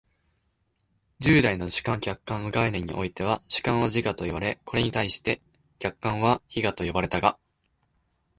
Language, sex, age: Japanese, male, 19-29